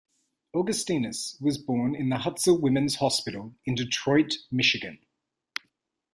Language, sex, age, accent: English, male, 30-39, Australian English